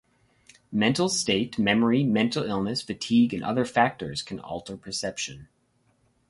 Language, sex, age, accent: English, male, 30-39, United States English